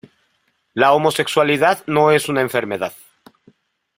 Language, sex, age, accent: Spanish, male, 30-39, México